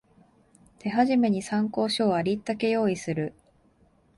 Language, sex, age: Japanese, female, 19-29